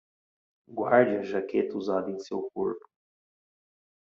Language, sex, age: Portuguese, male, 30-39